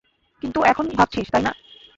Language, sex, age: Bengali, female, 19-29